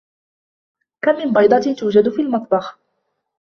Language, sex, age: Arabic, female, 19-29